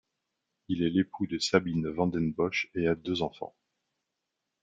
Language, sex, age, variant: French, male, 40-49, Français de métropole